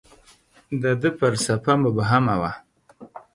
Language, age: Pashto, 30-39